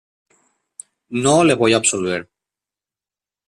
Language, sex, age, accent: Spanish, male, 19-29, España: Norte peninsular (Asturias, Castilla y León, Cantabria, País Vasco, Navarra, Aragón, La Rioja, Guadalajara, Cuenca)